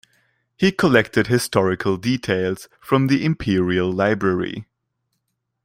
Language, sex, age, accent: English, male, 19-29, United States English